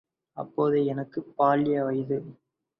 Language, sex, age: Tamil, male, 19-29